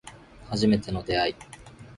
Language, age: Japanese, 19-29